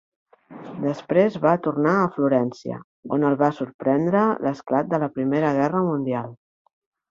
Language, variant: Catalan, Central